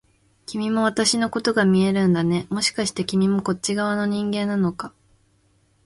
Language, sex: Japanese, female